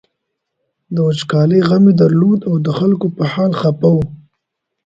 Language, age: Pashto, 19-29